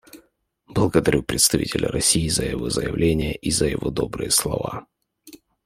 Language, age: Russian, 19-29